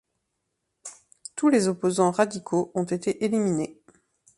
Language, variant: French, Français de métropole